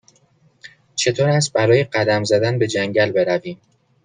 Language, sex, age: Persian, male, 19-29